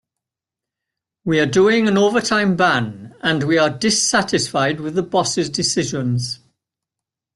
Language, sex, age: English, male, 80-89